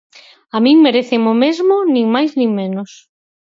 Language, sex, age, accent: Galician, female, 50-59, Central (gheada)